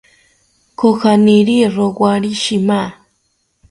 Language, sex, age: South Ucayali Ashéninka, female, under 19